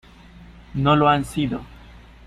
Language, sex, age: Spanish, male, 30-39